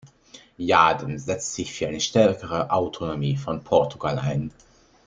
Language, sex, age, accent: German, male, under 19, Schweizerdeutsch